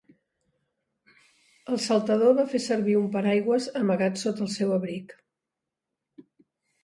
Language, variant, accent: Catalan, Central, central